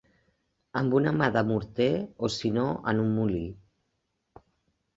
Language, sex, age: Catalan, female, 60-69